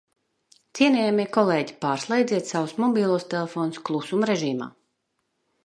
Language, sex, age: Latvian, female, 30-39